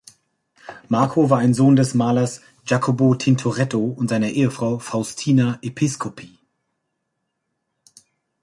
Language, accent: German, Deutschland Deutsch